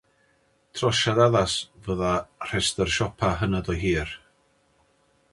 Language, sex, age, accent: Welsh, male, 40-49, Y Deyrnas Unedig Cymraeg